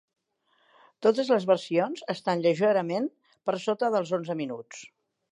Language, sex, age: Catalan, female, 70-79